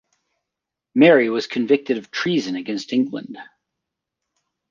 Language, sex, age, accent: English, male, 40-49, United States English